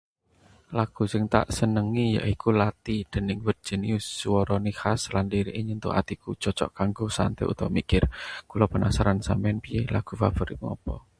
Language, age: Javanese, 30-39